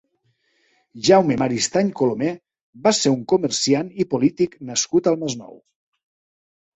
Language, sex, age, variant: Catalan, male, 40-49, Central